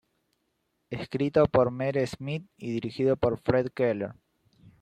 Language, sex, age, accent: Spanish, male, 19-29, Rioplatense: Argentina, Uruguay, este de Bolivia, Paraguay